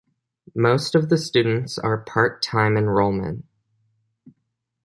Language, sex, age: English, male, under 19